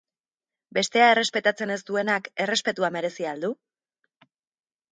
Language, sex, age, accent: Basque, female, 30-39, Erdialdekoa edo Nafarra (Gipuzkoa, Nafarroa)